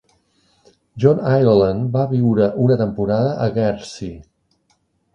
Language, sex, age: Catalan, male, 60-69